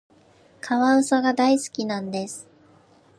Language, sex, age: Japanese, female, 19-29